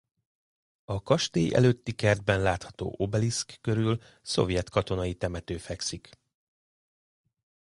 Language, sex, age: Hungarian, male, 40-49